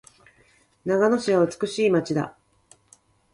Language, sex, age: Japanese, female, 40-49